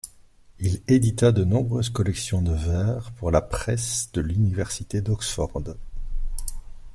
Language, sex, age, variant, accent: French, male, 30-39, Français d'Europe, Français de Belgique